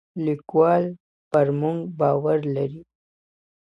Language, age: Pashto, under 19